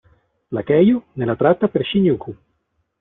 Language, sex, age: Italian, male, 40-49